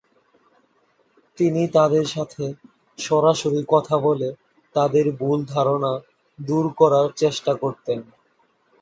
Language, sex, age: Bengali, male, 19-29